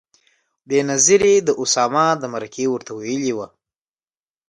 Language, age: Pashto, 19-29